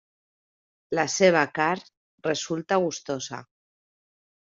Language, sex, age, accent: Catalan, female, 30-39, valencià